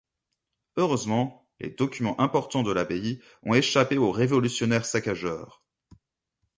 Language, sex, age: French, male, 30-39